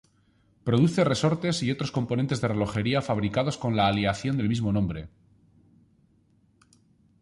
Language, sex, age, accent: Spanish, male, 50-59, España: Norte peninsular (Asturias, Castilla y León, Cantabria, País Vasco, Navarra, Aragón, La Rioja, Guadalajara, Cuenca)